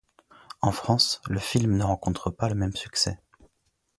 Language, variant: French, Français de métropole